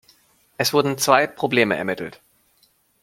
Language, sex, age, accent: German, male, 30-39, Deutschland Deutsch